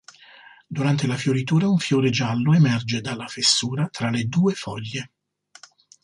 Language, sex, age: Italian, male, 50-59